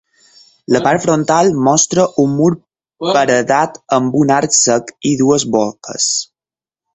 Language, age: Catalan, 19-29